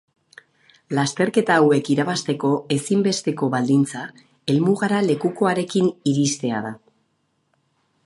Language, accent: Basque, Erdialdekoa edo Nafarra (Gipuzkoa, Nafarroa)